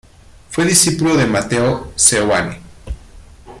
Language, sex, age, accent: Spanish, male, 19-29, México